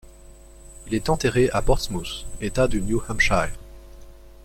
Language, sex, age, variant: French, male, 19-29, Français de métropole